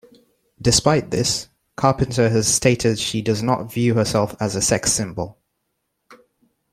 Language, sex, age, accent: English, male, 19-29, England English